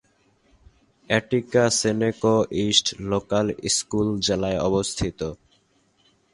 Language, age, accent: Bengali, under 19, শুদ্ধ বাংলা